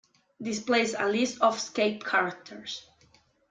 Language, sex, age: English, female, 19-29